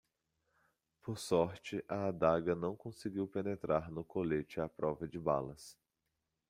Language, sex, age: Portuguese, male, 30-39